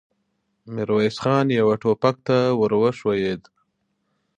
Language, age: Pashto, 30-39